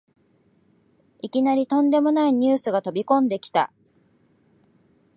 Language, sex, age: Japanese, female, 40-49